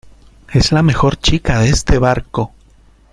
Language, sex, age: Spanish, male, 30-39